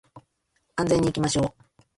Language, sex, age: Japanese, female, 40-49